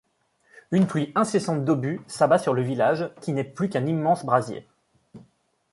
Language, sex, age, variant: French, male, 30-39, Français de métropole